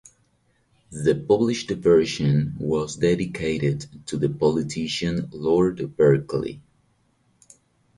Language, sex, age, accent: English, male, 30-39, United States English